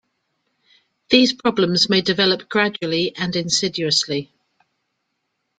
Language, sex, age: English, female, 50-59